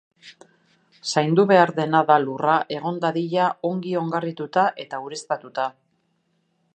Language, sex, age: Basque, female, 50-59